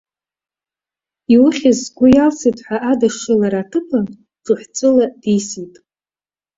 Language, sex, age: Abkhazian, female, 19-29